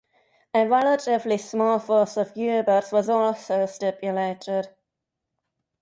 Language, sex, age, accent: English, male, under 19, England English